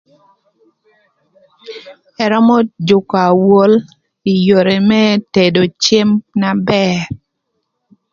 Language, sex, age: Thur, female, 30-39